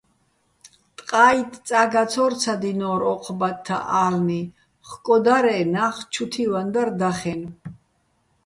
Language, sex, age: Bats, female, 60-69